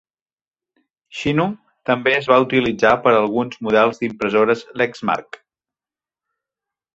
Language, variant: Catalan, Central